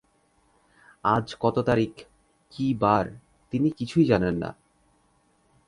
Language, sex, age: Bengali, male, 19-29